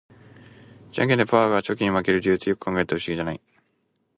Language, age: Japanese, 19-29